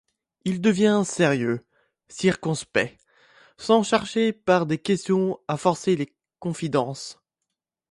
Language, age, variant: French, 19-29, Français de métropole